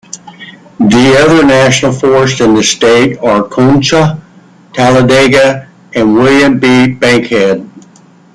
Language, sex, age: English, male, 60-69